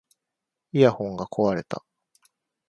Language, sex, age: Japanese, male, 19-29